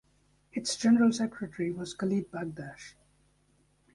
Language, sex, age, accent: English, male, 19-29, United States English